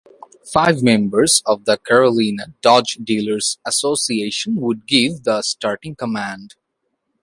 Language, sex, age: English, male, 19-29